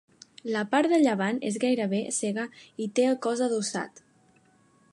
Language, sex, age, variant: Catalan, female, 19-29, Central